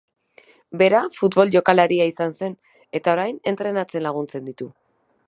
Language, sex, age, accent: Basque, female, 30-39, Erdialdekoa edo Nafarra (Gipuzkoa, Nafarroa)